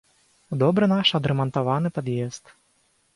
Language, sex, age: Belarusian, male, 19-29